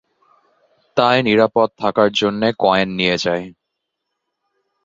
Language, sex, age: Bengali, male, 30-39